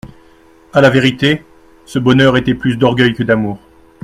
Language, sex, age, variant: French, male, 30-39, Français de métropole